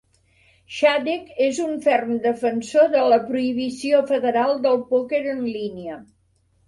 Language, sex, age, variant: Catalan, female, 60-69, Central